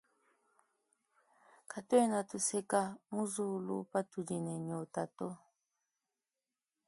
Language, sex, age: Luba-Lulua, female, 19-29